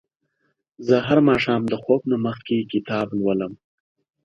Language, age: Pashto, 19-29